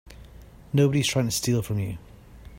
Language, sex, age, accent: English, male, 30-39, Welsh English